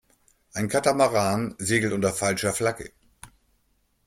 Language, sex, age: German, male, 50-59